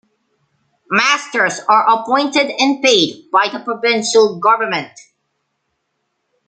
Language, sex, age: English, male, 19-29